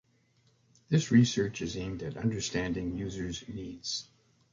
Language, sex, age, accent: English, male, 70-79, Canadian English